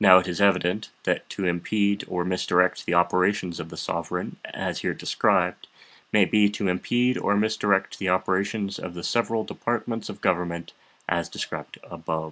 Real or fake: real